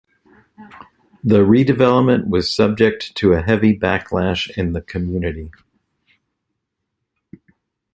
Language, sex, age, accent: English, male, 60-69, United States English